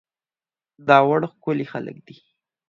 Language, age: Pashto, 19-29